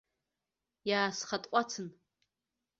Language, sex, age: Abkhazian, female, 30-39